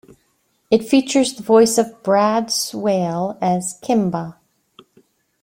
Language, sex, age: English, female, 50-59